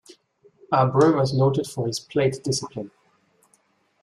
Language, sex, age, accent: English, male, 30-39, Singaporean English